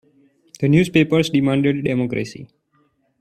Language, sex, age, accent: English, male, 19-29, India and South Asia (India, Pakistan, Sri Lanka)